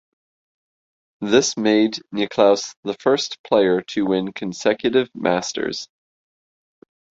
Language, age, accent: English, 30-39, Canadian English